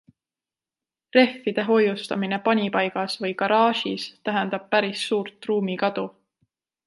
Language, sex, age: Estonian, female, 19-29